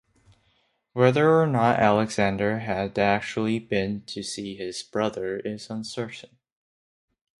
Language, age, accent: English, under 19, Canadian English